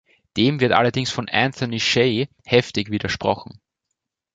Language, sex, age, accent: German, male, 19-29, Österreichisches Deutsch